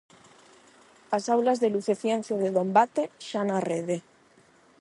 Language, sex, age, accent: Galician, female, 19-29, Atlántico (seseo e gheada); Normativo (estándar); Neofalante